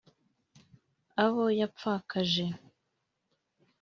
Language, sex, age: Kinyarwanda, female, 19-29